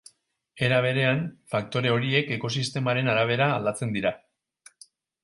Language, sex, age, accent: Basque, male, 40-49, Mendebalekoa (Araba, Bizkaia, Gipuzkoako mendebaleko herri batzuk)